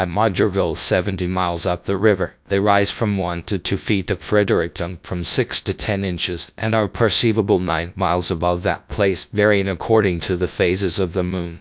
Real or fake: fake